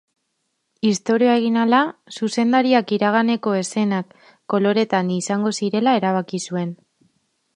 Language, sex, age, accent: Basque, female, 19-29, Mendebalekoa (Araba, Bizkaia, Gipuzkoako mendebaleko herri batzuk)